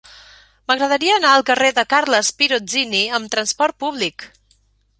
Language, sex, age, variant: Catalan, female, 40-49, Central